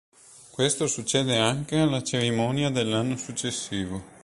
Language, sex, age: Italian, male, 19-29